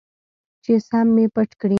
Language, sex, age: Pashto, female, 19-29